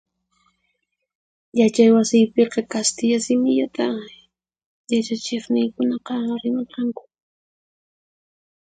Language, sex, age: Puno Quechua, female, 19-29